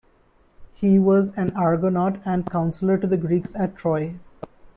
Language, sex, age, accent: English, male, 19-29, India and South Asia (India, Pakistan, Sri Lanka)